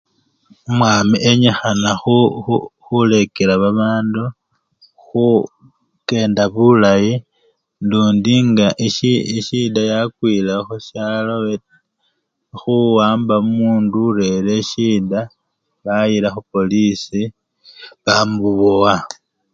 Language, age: Luyia, 40-49